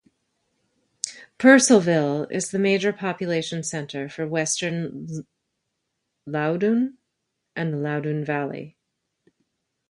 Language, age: English, under 19